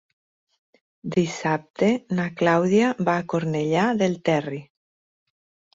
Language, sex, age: Catalan, female, 40-49